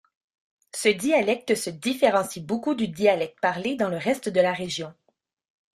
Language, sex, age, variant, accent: French, female, 30-39, Français d'Amérique du Nord, Français du Canada